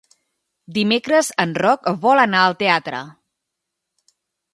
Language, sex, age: Catalan, female, 30-39